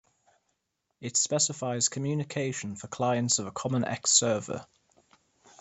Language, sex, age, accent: English, male, 19-29, England English